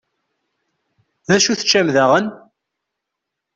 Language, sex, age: Kabyle, male, 19-29